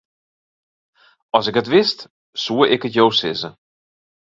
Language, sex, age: Western Frisian, male, 40-49